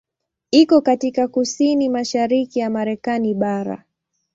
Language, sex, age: Swahili, female, 19-29